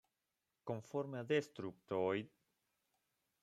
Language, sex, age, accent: Spanish, male, 30-39, Rioplatense: Argentina, Uruguay, este de Bolivia, Paraguay